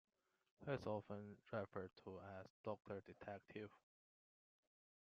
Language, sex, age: English, male, 30-39